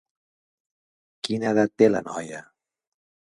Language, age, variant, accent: Catalan, 40-49, Central, central